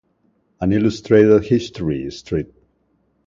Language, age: Spanish, 50-59